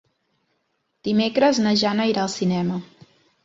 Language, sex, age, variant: Catalan, female, 19-29, Central